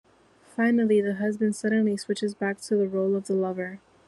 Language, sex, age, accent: English, female, 19-29, United States English